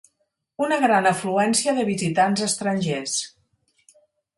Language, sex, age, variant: Catalan, female, 50-59, Central